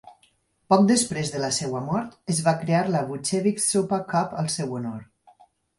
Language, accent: Catalan, valencià